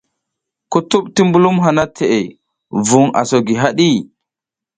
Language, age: South Giziga, 30-39